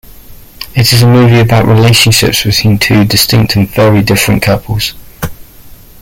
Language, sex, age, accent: English, male, 40-49, England English